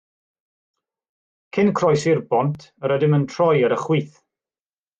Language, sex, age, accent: Welsh, male, 40-49, Y Deyrnas Unedig Cymraeg